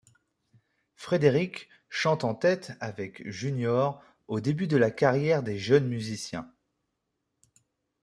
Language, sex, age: French, male, 30-39